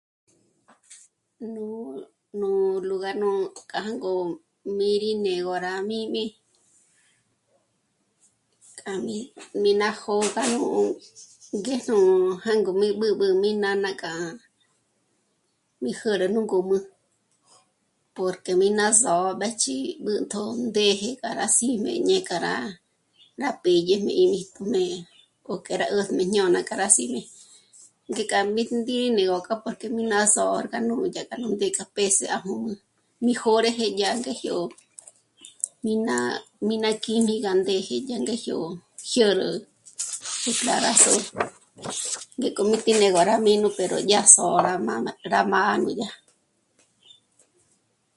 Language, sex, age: Michoacán Mazahua, female, 19-29